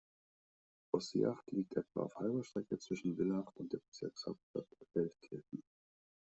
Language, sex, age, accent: German, male, 30-39, Deutschland Deutsch